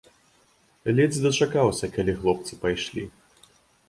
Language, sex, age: Belarusian, male, 30-39